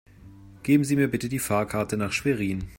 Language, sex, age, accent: German, male, 40-49, Deutschland Deutsch